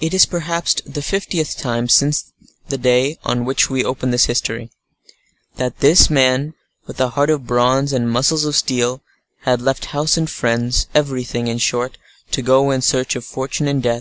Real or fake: real